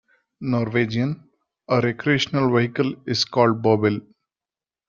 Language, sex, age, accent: English, male, 30-39, India and South Asia (India, Pakistan, Sri Lanka)